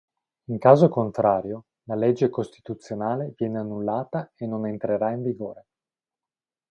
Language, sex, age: Italian, male, 19-29